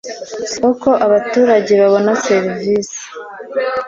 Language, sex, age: Kinyarwanda, female, 19-29